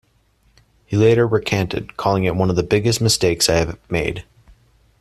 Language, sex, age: English, male, 19-29